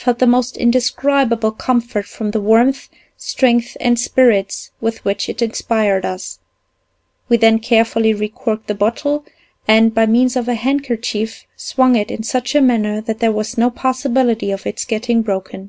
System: none